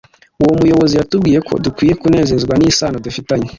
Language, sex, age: Kinyarwanda, male, 19-29